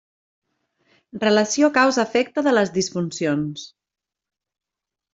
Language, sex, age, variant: Catalan, female, 30-39, Central